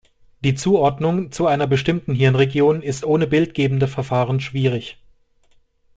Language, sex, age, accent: German, male, 30-39, Deutschland Deutsch